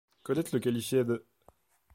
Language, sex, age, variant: French, male, 19-29, Français de métropole